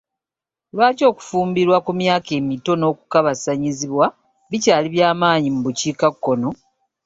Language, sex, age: Ganda, female, 19-29